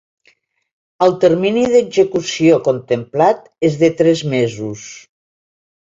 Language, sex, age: Catalan, female, 60-69